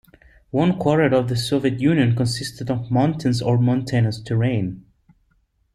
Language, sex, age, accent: English, male, 30-39, United States English